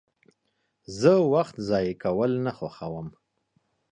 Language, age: Pashto, 30-39